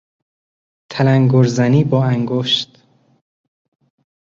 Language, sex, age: Persian, male, 30-39